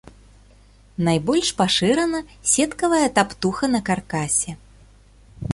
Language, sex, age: Belarusian, female, 30-39